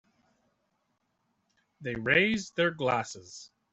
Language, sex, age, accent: English, male, 30-39, Canadian English